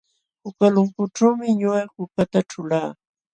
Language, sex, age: Jauja Wanca Quechua, female, 70-79